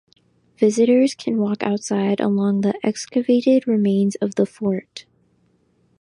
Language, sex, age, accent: English, female, under 19, United States English